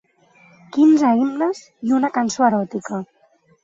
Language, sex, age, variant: Catalan, female, 19-29, Central